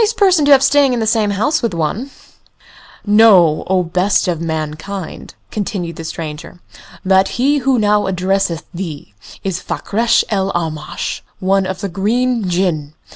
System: none